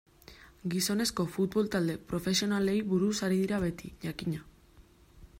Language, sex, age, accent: Basque, female, 19-29, Mendebalekoa (Araba, Bizkaia, Gipuzkoako mendebaleko herri batzuk)